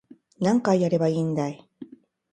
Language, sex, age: Japanese, female, 40-49